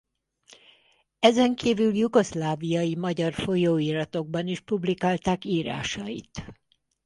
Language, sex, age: Hungarian, female, 70-79